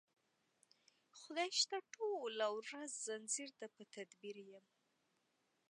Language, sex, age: Pashto, female, 19-29